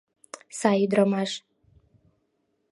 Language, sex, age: Mari, female, 19-29